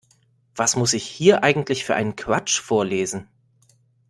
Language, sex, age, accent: German, male, 19-29, Deutschland Deutsch